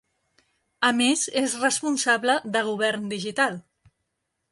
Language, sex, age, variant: Catalan, female, 40-49, Central